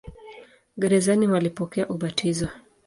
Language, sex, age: Swahili, female, 19-29